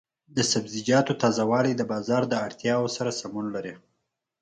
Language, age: Pashto, 30-39